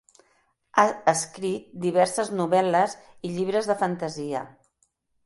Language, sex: Catalan, female